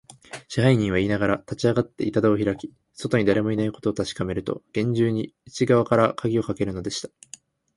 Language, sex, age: Japanese, male, 19-29